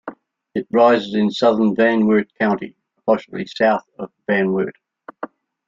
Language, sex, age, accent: English, male, 70-79, Australian English